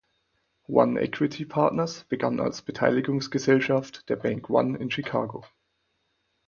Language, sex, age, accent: German, male, 19-29, Deutschland Deutsch; Österreichisches Deutsch